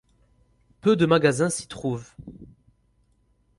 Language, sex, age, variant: French, male, 19-29, Français du nord de l'Afrique